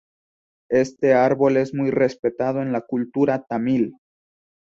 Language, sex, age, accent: Spanish, male, 19-29, México